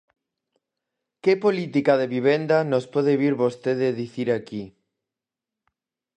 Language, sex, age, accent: Galician, male, 19-29, Normativo (estándar)